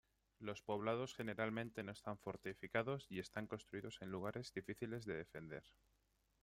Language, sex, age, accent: Spanish, male, 30-39, España: Centro-Sur peninsular (Madrid, Toledo, Castilla-La Mancha)